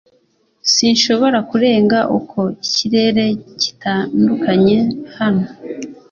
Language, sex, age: Kinyarwanda, female, 19-29